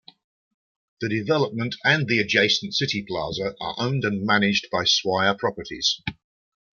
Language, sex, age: English, male, 60-69